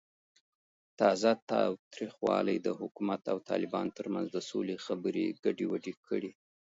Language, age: Pashto, 40-49